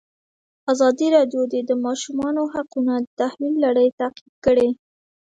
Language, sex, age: Pashto, female, 19-29